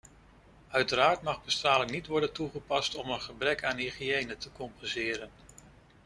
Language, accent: Dutch, Nederlands Nederlands